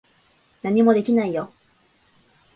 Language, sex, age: Japanese, female, 19-29